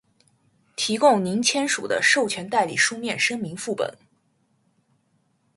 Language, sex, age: Chinese, female, 19-29